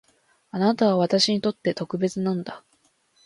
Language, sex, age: Japanese, female, 19-29